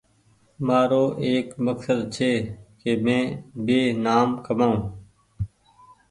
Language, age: Goaria, 19-29